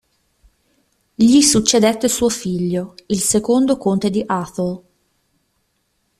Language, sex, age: Italian, female, 19-29